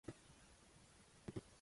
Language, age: Chinese, 30-39